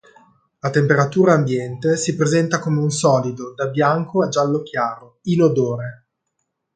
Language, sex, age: Italian, male, 40-49